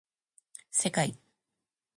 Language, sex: Japanese, female